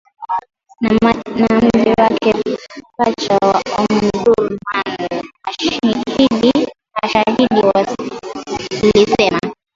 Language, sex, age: Swahili, female, 19-29